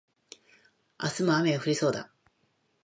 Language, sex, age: Japanese, female, 50-59